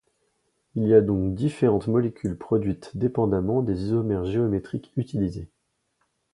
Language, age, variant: French, 40-49, Français de métropole